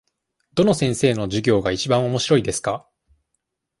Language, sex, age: Japanese, male, 19-29